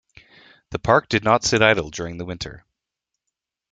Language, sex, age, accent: English, male, 40-49, Canadian English